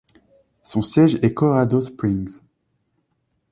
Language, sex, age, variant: French, male, 19-29, Français de métropole